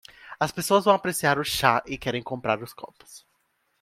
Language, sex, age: Portuguese, male, 19-29